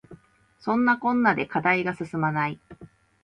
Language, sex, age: Japanese, female, 30-39